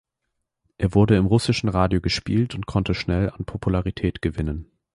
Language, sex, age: German, male, 19-29